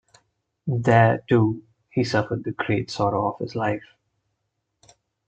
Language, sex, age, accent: English, male, 19-29, India and South Asia (India, Pakistan, Sri Lanka)